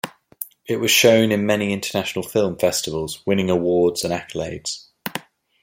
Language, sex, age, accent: English, male, 40-49, England English